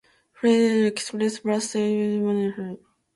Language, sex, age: English, female, 19-29